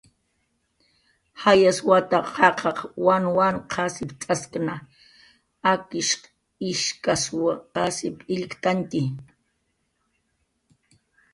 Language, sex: Jaqaru, female